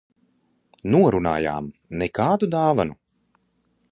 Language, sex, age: Latvian, male, 30-39